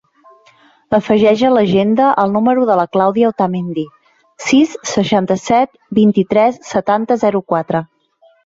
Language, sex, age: Catalan, female, 40-49